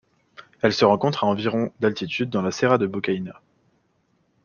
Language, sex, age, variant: French, male, 19-29, Français de métropole